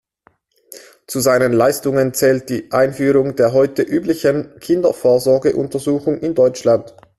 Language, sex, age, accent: German, male, 19-29, Schweizerdeutsch